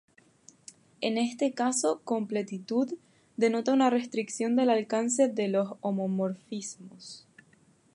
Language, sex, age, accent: Spanish, female, 19-29, España: Islas Canarias